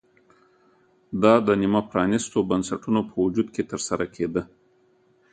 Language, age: Pashto, 50-59